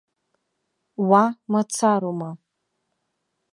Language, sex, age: Abkhazian, female, under 19